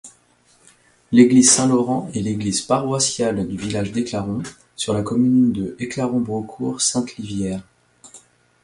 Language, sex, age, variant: French, male, 40-49, Français de métropole